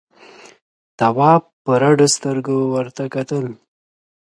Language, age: Pashto, 19-29